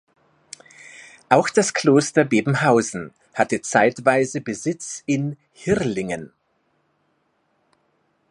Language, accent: German, Österreichisches Deutsch